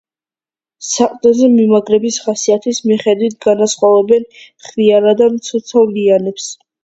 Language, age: Georgian, under 19